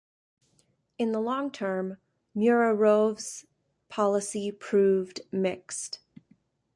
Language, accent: English, United States English